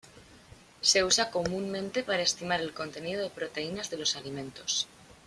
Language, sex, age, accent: Spanish, female, 19-29, España: Norte peninsular (Asturias, Castilla y León, Cantabria, País Vasco, Navarra, Aragón, La Rioja, Guadalajara, Cuenca)